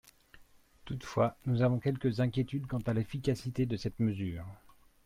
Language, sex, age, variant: French, male, 40-49, Français de métropole